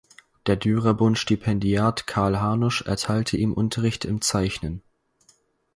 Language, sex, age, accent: German, male, under 19, Deutschland Deutsch